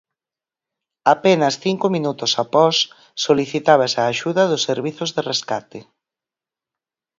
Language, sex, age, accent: Galician, female, 40-49, Oriental (común en zona oriental)